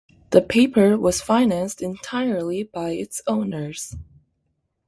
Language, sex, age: English, female, 19-29